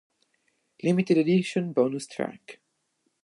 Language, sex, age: Italian, male, under 19